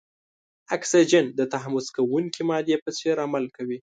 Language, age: Pashto, 19-29